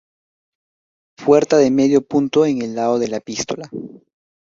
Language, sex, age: Spanish, male, under 19